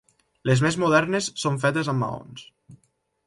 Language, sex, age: Catalan, male, under 19